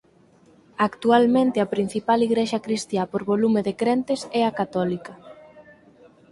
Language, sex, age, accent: Galician, female, 19-29, Normativo (estándar)